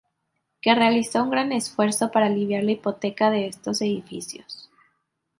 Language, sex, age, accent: Spanish, female, 19-29, México